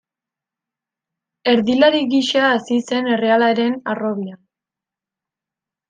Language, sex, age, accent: Basque, female, under 19, Erdialdekoa edo Nafarra (Gipuzkoa, Nafarroa)